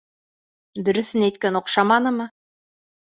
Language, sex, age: Bashkir, female, 30-39